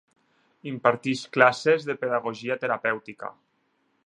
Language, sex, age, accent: Catalan, male, 30-39, Tortosí